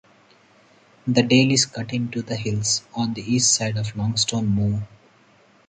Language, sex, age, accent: English, male, 30-39, India and South Asia (India, Pakistan, Sri Lanka); Singaporean English